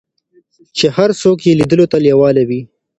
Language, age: Pashto, 19-29